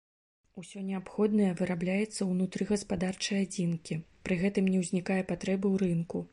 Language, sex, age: Belarusian, female, 30-39